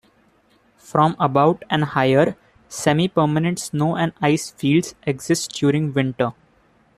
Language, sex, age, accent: English, male, 19-29, India and South Asia (India, Pakistan, Sri Lanka)